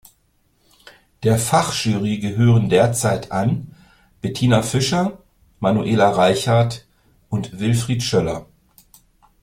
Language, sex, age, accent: German, male, 50-59, Deutschland Deutsch